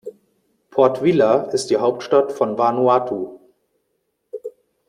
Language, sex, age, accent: German, male, 30-39, Deutschland Deutsch